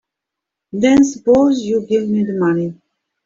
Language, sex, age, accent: English, female, 50-59, Australian English